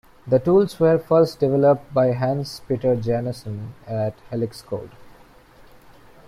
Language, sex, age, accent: English, male, 19-29, India and South Asia (India, Pakistan, Sri Lanka)